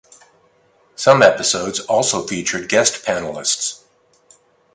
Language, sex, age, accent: English, male, 60-69, United States English